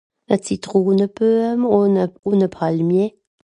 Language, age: Swiss German, 50-59